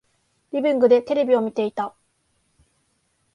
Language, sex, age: Japanese, female, 19-29